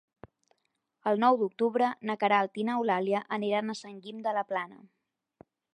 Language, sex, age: Catalan, female, 19-29